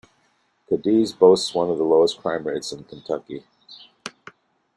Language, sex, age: English, male, 50-59